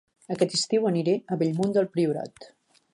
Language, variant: Catalan, Central